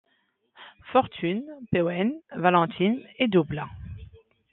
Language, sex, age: French, female, 40-49